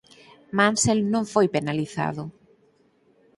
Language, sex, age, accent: Galician, female, 50-59, Normativo (estándar)